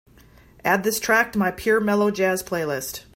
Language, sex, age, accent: English, female, 30-39, United States English